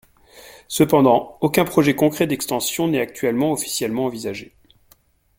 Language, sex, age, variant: French, male, 40-49, Français de métropole